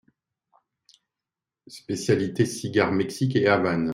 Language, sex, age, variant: French, male, 40-49, Français de métropole